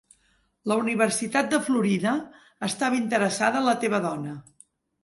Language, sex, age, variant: Catalan, female, 50-59, Central